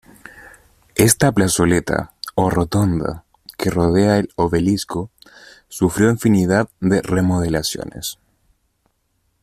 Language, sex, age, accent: Spanish, male, 19-29, Chileno: Chile, Cuyo